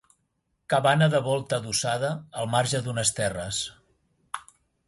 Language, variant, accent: Catalan, Central, central